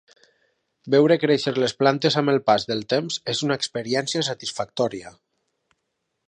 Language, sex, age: Catalan, male, 30-39